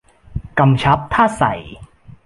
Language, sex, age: Thai, male, 19-29